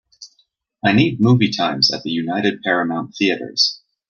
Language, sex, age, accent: English, male, 30-39, Canadian English